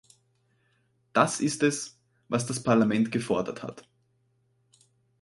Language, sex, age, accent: German, male, 19-29, Österreichisches Deutsch